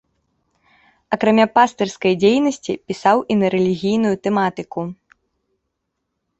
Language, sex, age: Belarusian, female, 19-29